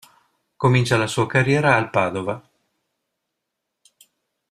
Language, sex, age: Italian, male, 60-69